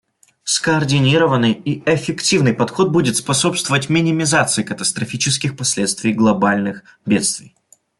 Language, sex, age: Russian, male, 19-29